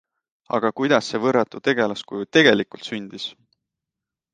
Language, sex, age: Estonian, male, 19-29